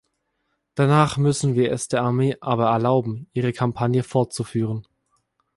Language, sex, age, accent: German, male, 19-29, Deutschland Deutsch